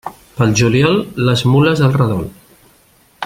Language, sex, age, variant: Catalan, male, 50-59, Central